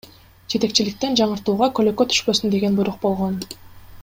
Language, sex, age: Kyrgyz, female, 19-29